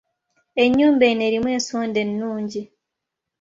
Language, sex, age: Ganda, female, 19-29